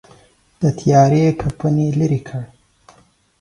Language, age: Pashto, 19-29